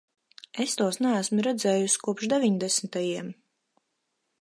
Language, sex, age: Latvian, female, 30-39